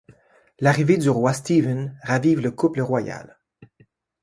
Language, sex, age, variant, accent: French, male, 40-49, Français d'Amérique du Nord, Français du Canada